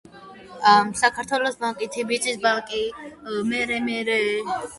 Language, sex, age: Georgian, female, under 19